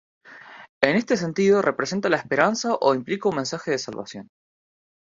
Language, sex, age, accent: Spanish, male, under 19, Rioplatense: Argentina, Uruguay, este de Bolivia, Paraguay